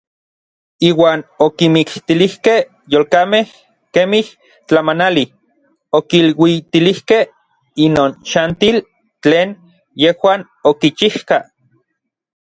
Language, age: Orizaba Nahuatl, 30-39